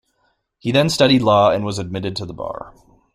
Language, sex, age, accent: English, male, 19-29, United States English